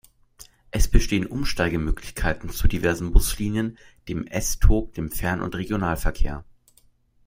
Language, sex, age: German, male, under 19